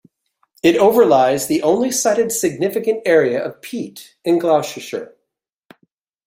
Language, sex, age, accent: English, male, 40-49, United States English